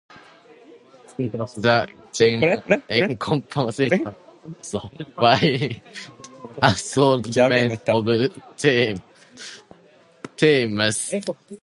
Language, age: English, 19-29